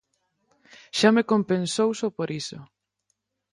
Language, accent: Galician, Normativo (estándar)